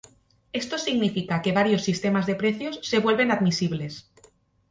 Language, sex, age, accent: Spanish, female, 19-29, España: Centro-Sur peninsular (Madrid, Toledo, Castilla-La Mancha)